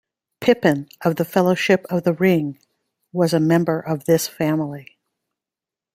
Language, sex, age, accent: English, female, 50-59, United States English